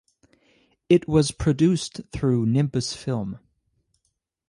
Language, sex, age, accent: English, male, 19-29, United States English